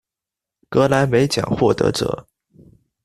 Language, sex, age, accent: Chinese, male, under 19, 出生地：广东省